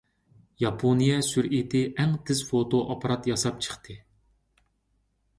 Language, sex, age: Uyghur, male, 30-39